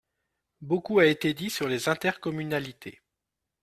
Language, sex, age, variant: French, male, 40-49, Français de métropole